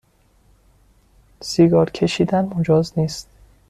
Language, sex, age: Persian, male, 19-29